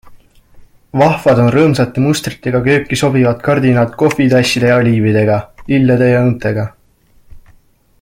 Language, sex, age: Estonian, male, 19-29